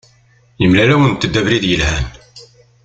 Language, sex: Kabyle, male